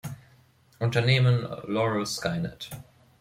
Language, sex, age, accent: German, male, 19-29, Deutschland Deutsch